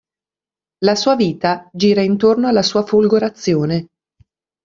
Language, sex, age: Italian, female, 40-49